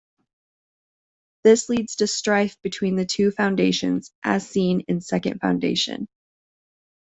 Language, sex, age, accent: English, female, 30-39, United States English